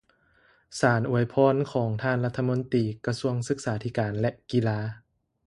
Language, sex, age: Lao, male, 19-29